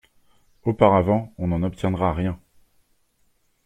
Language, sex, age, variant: French, male, 30-39, Français de métropole